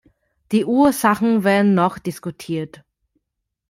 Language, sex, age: German, female, 19-29